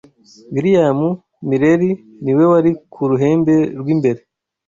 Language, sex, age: Kinyarwanda, male, 19-29